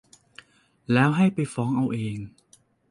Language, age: Thai, 40-49